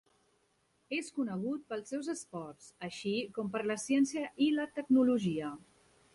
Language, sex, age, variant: Catalan, female, 40-49, Central